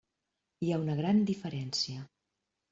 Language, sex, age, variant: Catalan, female, 50-59, Central